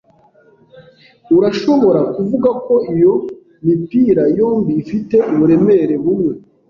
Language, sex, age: Kinyarwanda, male, 30-39